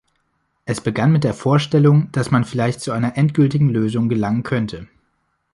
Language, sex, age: German, male, 19-29